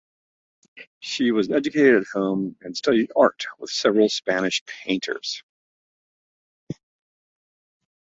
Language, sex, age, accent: English, male, 60-69, United States English